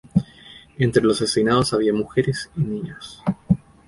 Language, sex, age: Spanish, male, 30-39